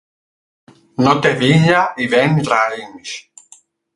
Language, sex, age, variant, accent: Catalan, male, 40-49, Alacantí, Barcelona